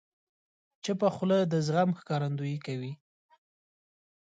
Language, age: Pashto, 30-39